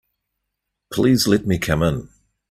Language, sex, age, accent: English, male, 40-49, New Zealand English